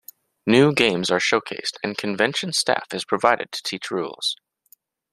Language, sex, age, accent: English, male, 19-29, Canadian English